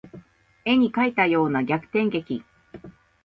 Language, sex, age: Japanese, female, 30-39